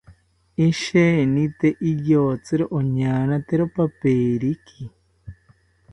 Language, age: South Ucayali Ashéninka, 30-39